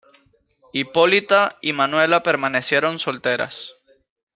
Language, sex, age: Spanish, male, 19-29